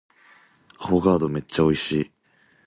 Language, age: Japanese, 19-29